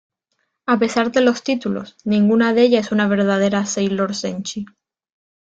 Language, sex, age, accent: Spanish, female, 19-29, España: Norte peninsular (Asturias, Castilla y León, Cantabria, País Vasco, Navarra, Aragón, La Rioja, Guadalajara, Cuenca)